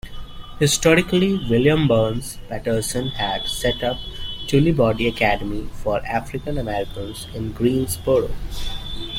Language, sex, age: English, male, 19-29